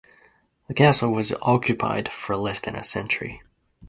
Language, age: English, 19-29